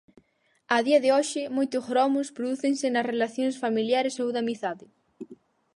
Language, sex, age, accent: Galician, female, under 19, Central (gheada)